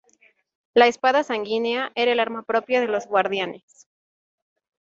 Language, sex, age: Spanish, female, 19-29